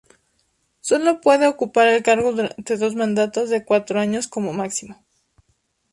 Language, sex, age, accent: Spanish, female, 19-29, México